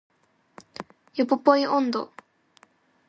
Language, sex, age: Japanese, female, under 19